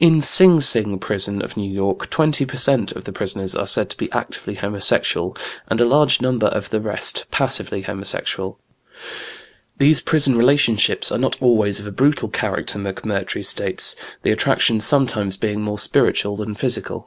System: none